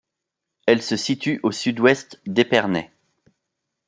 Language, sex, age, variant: French, male, 30-39, Français de métropole